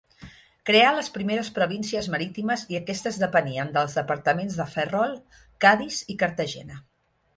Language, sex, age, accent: Catalan, female, 40-49, balear; central